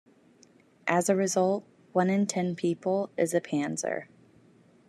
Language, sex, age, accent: English, female, 19-29, United States English